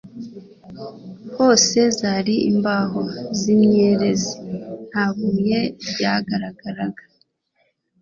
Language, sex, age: Kinyarwanda, female, 19-29